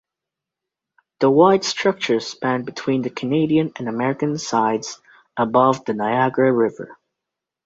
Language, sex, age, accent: English, male, under 19, England English